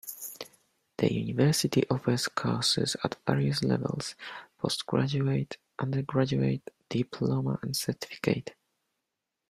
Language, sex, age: English, male, 30-39